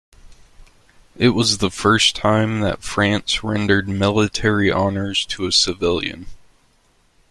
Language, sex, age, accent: English, male, 30-39, United States English